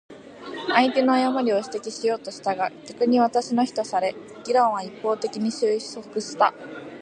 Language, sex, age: Japanese, female, 19-29